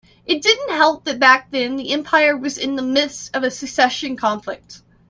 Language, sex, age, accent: English, female, 19-29, United States English